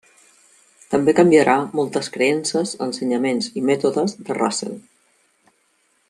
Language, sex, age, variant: Catalan, female, 50-59, Central